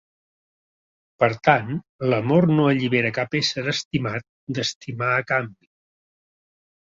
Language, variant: Catalan, Central